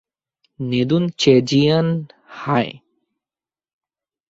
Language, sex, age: Bengali, male, 19-29